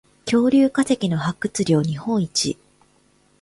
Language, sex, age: Japanese, female, 19-29